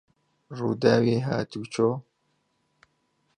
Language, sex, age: Central Kurdish, male, 30-39